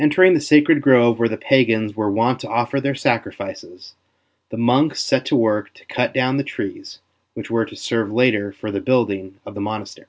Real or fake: real